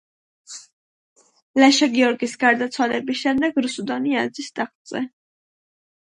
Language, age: Georgian, 40-49